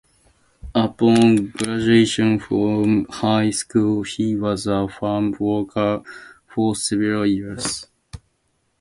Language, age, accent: English, 19-29, United States English